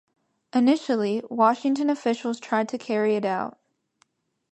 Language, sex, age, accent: English, female, under 19, United States English